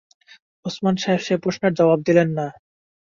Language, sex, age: Bengali, male, 19-29